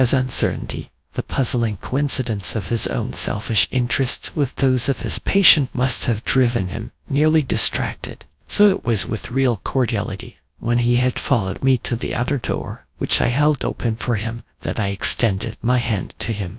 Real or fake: fake